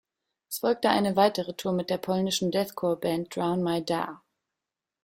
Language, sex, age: German, female, 30-39